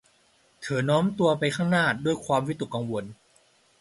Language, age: Thai, under 19